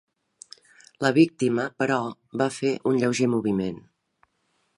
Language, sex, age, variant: Catalan, female, 50-59, Nord-Occidental